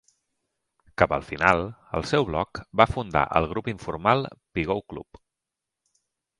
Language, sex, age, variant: Catalan, male, 40-49, Central